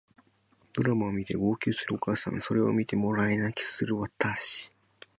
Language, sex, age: Japanese, male, under 19